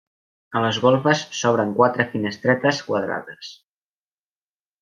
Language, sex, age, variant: Catalan, male, under 19, Central